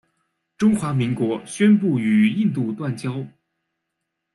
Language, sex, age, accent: Chinese, male, 30-39, 出生地：北京市